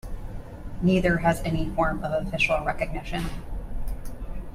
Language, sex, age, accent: English, female, 19-29, United States English